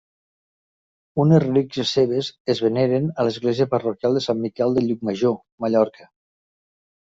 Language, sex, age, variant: Catalan, male, 50-59, Nord-Occidental